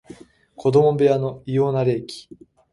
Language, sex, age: Japanese, male, under 19